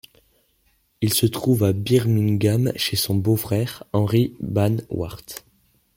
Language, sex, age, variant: French, male, under 19, Français de métropole